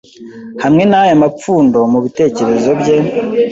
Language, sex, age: Kinyarwanda, male, 19-29